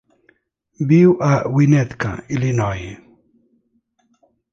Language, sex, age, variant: Catalan, male, 60-69, Central